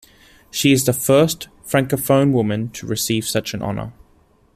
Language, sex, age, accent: English, male, 19-29, Australian English